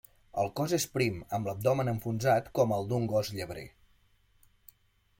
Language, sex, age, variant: Catalan, male, 40-49, Central